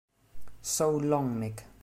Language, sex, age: English, male, 19-29